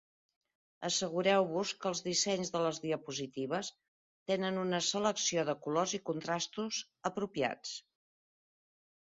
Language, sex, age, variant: Catalan, female, 60-69, Central